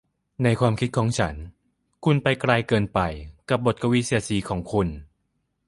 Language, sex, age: Thai, male, 19-29